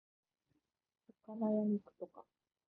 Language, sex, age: Japanese, female, 19-29